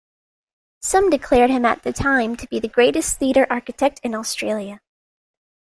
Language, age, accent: English, 19-29, United States English